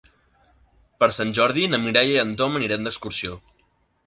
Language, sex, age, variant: Catalan, male, 19-29, Central